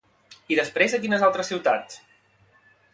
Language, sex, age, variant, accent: Catalan, male, 30-39, Central, central